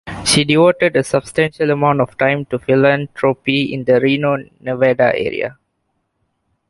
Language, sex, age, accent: English, male, under 19, Malaysian English